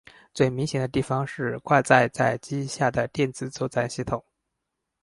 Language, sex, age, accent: Chinese, male, 19-29, 出生地：四川省